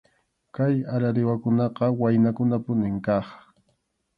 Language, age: Arequipa-La Unión Quechua, 19-29